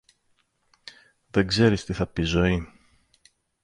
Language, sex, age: Greek, male, 30-39